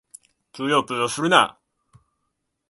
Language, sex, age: Japanese, male, 19-29